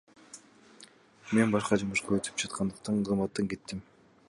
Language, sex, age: Kyrgyz, male, 19-29